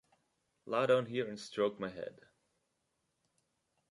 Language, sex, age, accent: English, male, 19-29, United States English